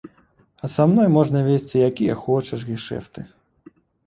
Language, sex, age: Belarusian, male, 19-29